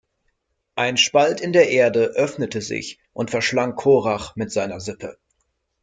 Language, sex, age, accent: German, male, 30-39, Deutschland Deutsch